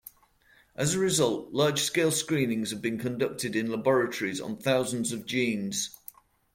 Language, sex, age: English, male, 50-59